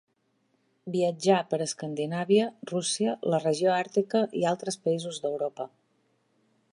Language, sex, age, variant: Catalan, female, 40-49, Central